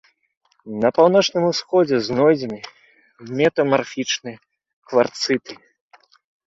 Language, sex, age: Belarusian, male, 19-29